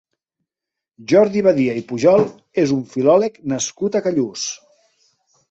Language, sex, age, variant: Catalan, male, 40-49, Central